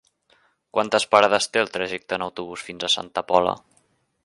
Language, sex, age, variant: Catalan, male, 19-29, Central